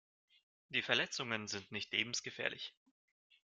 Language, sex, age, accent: German, male, 19-29, Russisch Deutsch